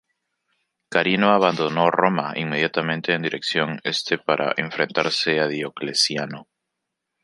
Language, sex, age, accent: Spanish, male, 19-29, Andino-Pacífico: Colombia, Perú, Ecuador, oeste de Bolivia y Venezuela andina